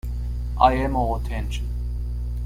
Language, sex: English, male